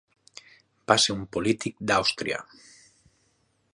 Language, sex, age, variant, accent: Catalan, male, 30-39, Nord-Occidental, Lleidatà